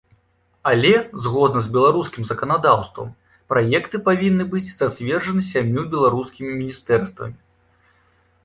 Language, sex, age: Belarusian, male, 19-29